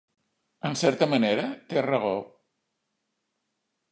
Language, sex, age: Catalan, male, 60-69